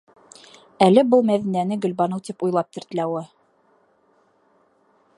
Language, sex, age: Bashkir, female, 19-29